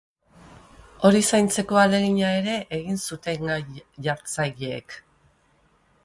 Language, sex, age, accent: Basque, female, 50-59, Mendebalekoa (Araba, Bizkaia, Gipuzkoako mendebaleko herri batzuk)